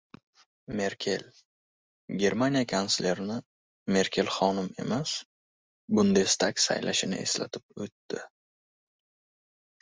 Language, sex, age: Uzbek, male, 19-29